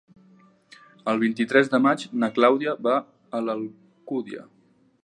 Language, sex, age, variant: Catalan, male, 19-29, Nord-Occidental